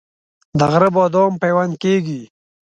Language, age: Pashto, 30-39